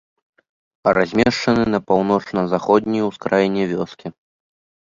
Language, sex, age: Belarusian, male, under 19